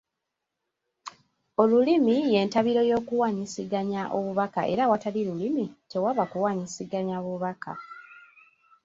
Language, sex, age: Ganda, female, 19-29